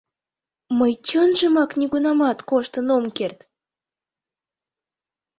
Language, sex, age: Mari, female, under 19